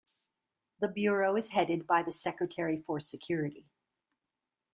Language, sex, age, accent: English, female, 40-49, United States English